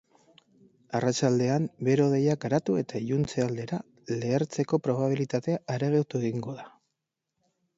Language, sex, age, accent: Basque, male, 30-39, Mendebalekoa (Araba, Bizkaia, Gipuzkoako mendebaleko herri batzuk)